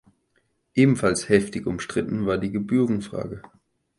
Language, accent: German, Deutschland Deutsch